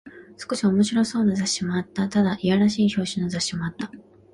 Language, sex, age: Japanese, female, 19-29